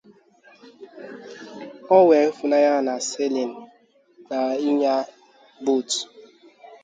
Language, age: English, 19-29